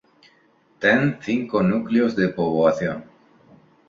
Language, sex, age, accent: Galician, male, 40-49, Neofalante